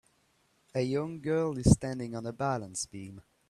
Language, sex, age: English, male, 19-29